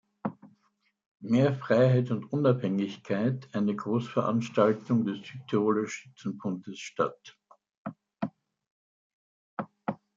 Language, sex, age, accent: German, male, 70-79, Österreichisches Deutsch